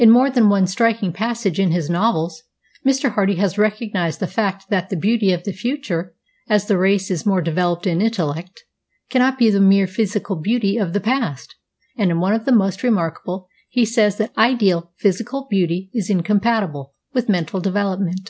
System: none